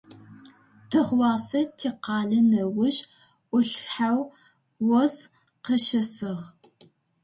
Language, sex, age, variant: Adyghe, female, under 19, Адыгабзэ (Кирил, пстэумэ зэдыряе)